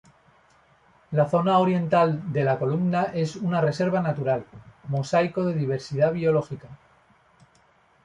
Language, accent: Spanish, España: Centro-Sur peninsular (Madrid, Toledo, Castilla-La Mancha)